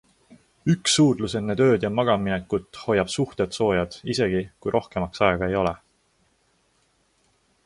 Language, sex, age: Estonian, male, 19-29